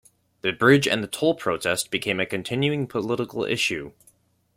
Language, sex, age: English, male, under 19